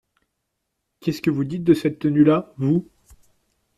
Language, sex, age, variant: French, male, 19-29, Français de métropole